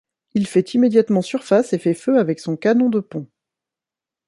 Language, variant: French, Français de métropole